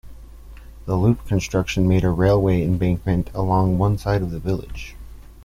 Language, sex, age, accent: English, male, 30-39, United States English